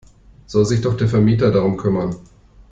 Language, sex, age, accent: German, male, 30-39, Deutschland Deutsch